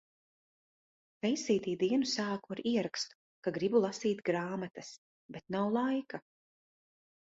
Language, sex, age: Latvian, female, 30-39